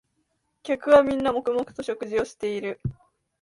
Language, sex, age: Japanese, female, 19-29